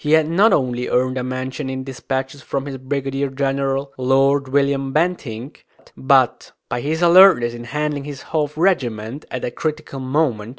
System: none